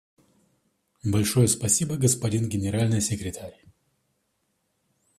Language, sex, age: Russian, male, 30-39